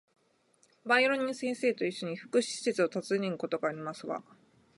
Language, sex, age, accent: Japanese, female, 30-39, 日本人